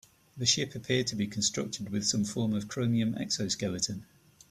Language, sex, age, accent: English, male, 30-39, England English